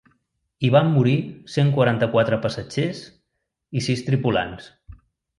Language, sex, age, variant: Catalan, male, 40-49, Central